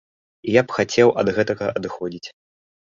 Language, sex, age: Belarusian, male, 19-29